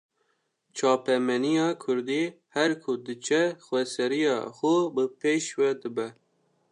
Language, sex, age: Kurdish, male, under 19